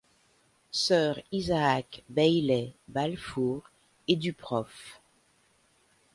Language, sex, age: French, female, 50-59